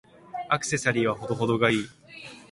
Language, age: Japanese, 19-29